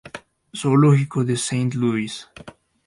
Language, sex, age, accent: Spanish, male, 19-29, Andino-Pacífico: Colombia, Perú, Ecuador, oeste de Bolivia y Venezuela andina